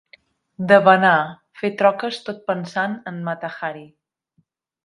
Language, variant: Catalan, Central